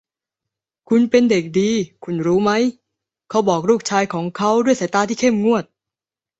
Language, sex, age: Thai, female, under 19